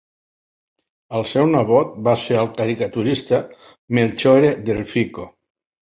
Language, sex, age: Catalan, male, 60-69